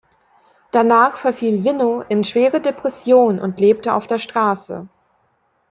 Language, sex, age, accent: German, female, 19-29, Deutschland Deutsch